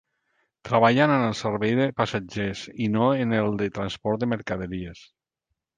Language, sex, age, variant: Catalan, male, 50-59, Central